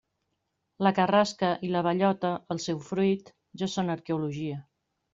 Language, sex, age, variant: Catalan, female, 30-39, Central